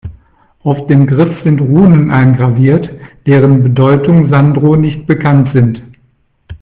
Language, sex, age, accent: German, male, 50-59, Deutschland Deutsch